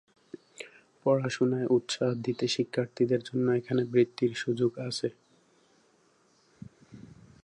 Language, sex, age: Bengali, male, 19-29